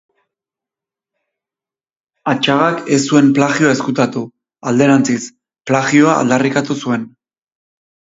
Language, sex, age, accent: Basque, male, 30-39, Erdialdekoa edo Nafarra (Gipuzkoa, Nafarroa)